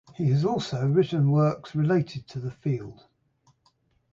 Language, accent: English, England English